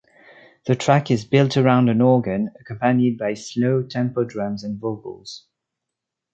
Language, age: English, 19-29